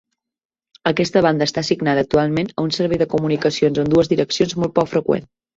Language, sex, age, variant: Catalan, female, 19-29, Balear